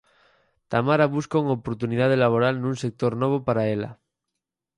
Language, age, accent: Galician, under 19, Normativo (estándar)